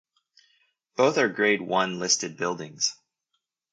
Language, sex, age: English, male, 30-39